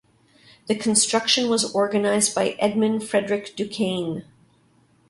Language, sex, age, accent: English, female, 50-59, Canadian English